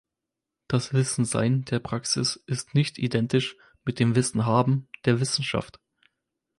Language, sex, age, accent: German, male, 19-29, Deutschland Deutsch